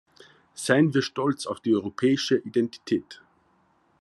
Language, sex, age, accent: German, male, 30-39, Österreichisches Deutsch